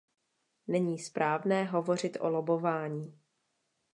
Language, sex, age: Czech, female, 19-29